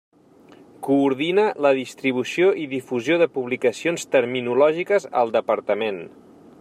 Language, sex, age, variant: Catalan, male, 40-49, Central